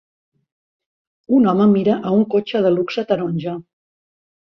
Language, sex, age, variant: Catalan, female, 60-69, Central